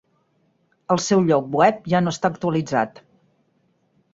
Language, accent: Catalan, Garrotxi